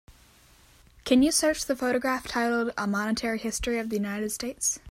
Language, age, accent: English, under 19, United States English